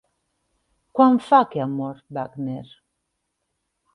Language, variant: Catalan, Central